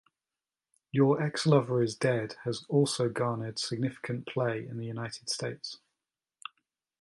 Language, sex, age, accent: English, male, 40-49, England English